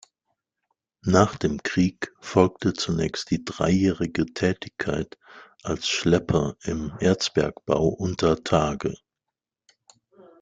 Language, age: German, 50-59